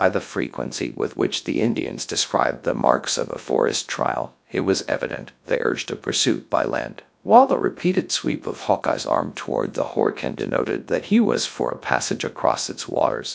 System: TTS, GradTTS